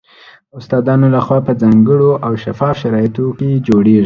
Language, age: Pashto, under 19